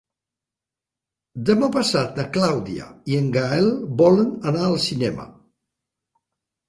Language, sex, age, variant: Catalan, male, 60-69, Septentrional